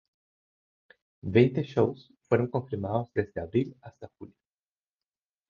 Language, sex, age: Spanish, male, 30-39